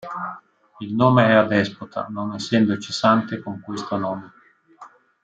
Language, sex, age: Italian, male, 50-59